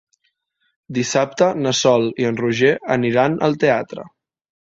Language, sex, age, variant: Catalan, male, 19-29, Central